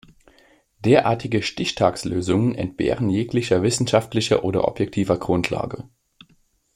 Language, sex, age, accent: German, male, 19-29, Deutschland Deutsch